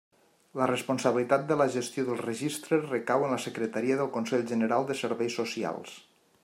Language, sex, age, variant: Catalan, male, 40-49, Nord-Occidental